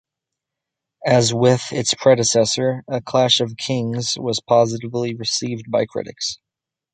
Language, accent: English, United States English